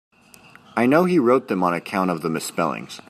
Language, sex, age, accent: English, male, 19-29, United States English